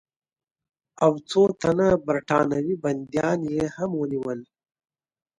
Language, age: Pashto, 19-29